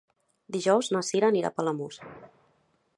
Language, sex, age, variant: Catalan, female, 19-29, Central